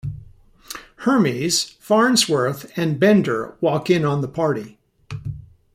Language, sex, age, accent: English, male, 60-69, United States English